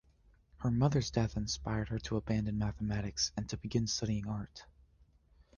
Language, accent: English, United States English